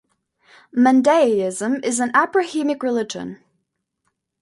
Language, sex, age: English, female, under 19